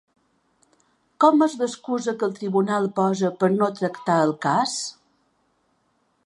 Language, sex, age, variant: Catalan, female, 50-59, Balear